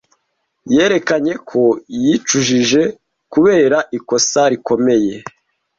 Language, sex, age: Kinyarwanda, male, 19-29